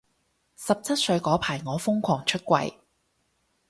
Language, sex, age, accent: Cantonese, female, 30-39, 广州音